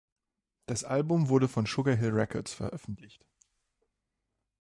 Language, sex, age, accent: German, male, 30-39, Deutschland Deutsch